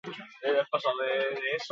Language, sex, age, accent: Basque, female, 40-49, Mendebalekoa (Araba, Bizkaia, Gipuzkoako mendebaleko herri batzuk)